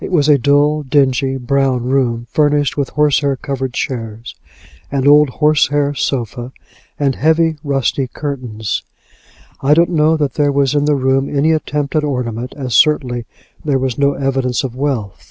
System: none